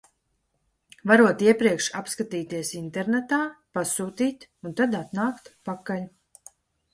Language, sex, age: Latvian, female, 30-39